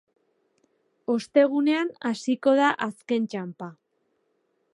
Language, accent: Basque, Erdialdekoa edo Nafarra (Gipuzkoa, Nafarroa)